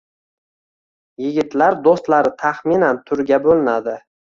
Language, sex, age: Uzbek, male, 19-29